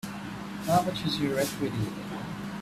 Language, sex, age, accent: English, male, 19-29, India and South Asia (India, Pakistan, Sri Lanka)